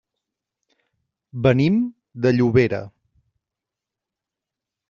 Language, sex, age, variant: Catalan, male, 30-39, Central